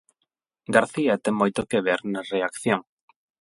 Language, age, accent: Galician, 30-39, Atlántico (seseo e gheada); Normativo (estándar); Neofalante